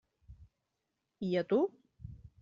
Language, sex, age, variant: Catalan, female, 40-49, Central